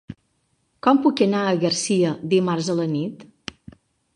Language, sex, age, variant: Catalan, female, 40-49, Balear